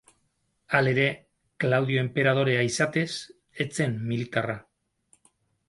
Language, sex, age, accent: Basque, male, 60-69, Mendebalekoa (Araba, Bizkaia, Gipuzkoako mendebaleko herri batzuk)